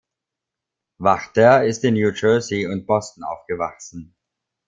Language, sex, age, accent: German, male, 30-39, Österreichisches Deutsch